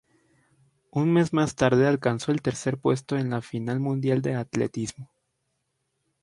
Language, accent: Spanish, México